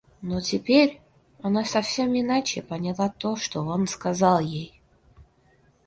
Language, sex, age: Russian, female, under 19